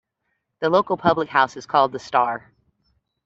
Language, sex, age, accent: English, female, 50-59, United States English